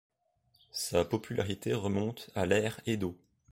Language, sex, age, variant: French, male, under 19, Français de métropole